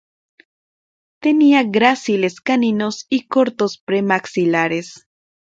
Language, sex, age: Spanish, female, 19-29